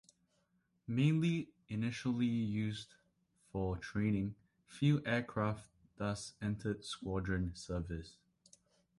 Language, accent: English, Singaporean English